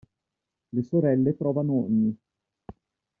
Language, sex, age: Italian, male, 50-59